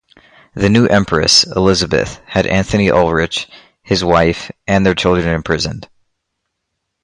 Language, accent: English, United States English